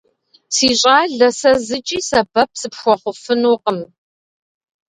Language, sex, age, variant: Kabardian, female, 30-39, Адыгэбзэ (Къэбэрдей, Кирил, псоми зэдай)